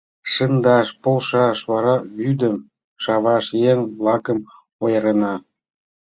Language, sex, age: Mari, male, 40-49